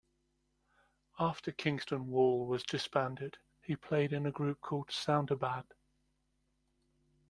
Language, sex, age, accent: English, male, 50-59, England English